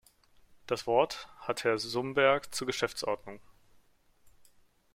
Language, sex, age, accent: German, male, 30-39, Deutschland Deutsch